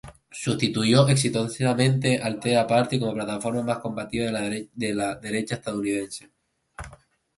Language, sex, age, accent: Spanish, male, 19-29, España: Islas Canarias